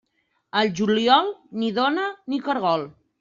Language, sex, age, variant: Catalan, female, 40-49, Central